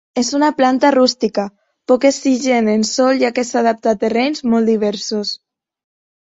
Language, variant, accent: Catalan, Septentrional, septentrional